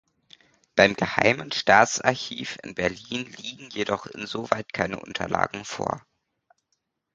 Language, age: German, 19-29